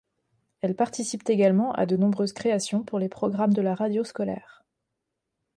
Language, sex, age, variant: French, female, 19-29, Français de métropole